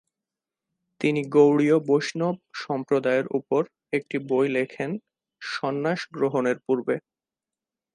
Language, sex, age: Bengali, male, 19-29